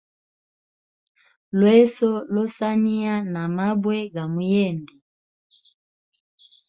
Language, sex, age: Hemba, female, 30-39